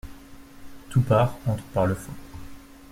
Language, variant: French, Français de métropole